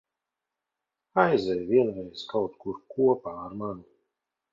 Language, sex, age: Latvian, male, 30-39